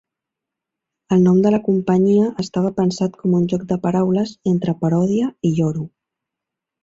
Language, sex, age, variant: Catalan, female, 19-29, Central